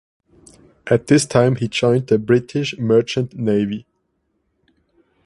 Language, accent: English, United States English